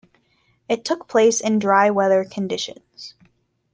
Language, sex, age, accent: English, female, under 19, United States English